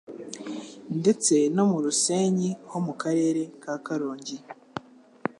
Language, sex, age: Kinyarwanda, male, 19-29